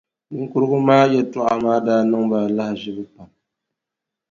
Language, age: Dagbani, 30-39